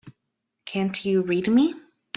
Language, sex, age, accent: English, female, 30-39, United States English